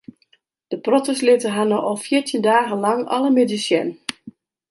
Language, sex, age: Western Frisian, female, 40-49